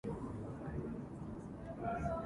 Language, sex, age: Japanese, female, 19-29